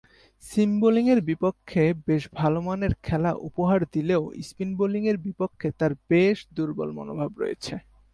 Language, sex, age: Bengali, male, 19-29